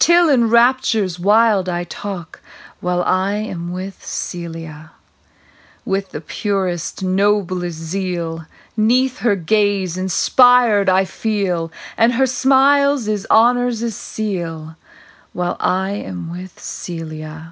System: none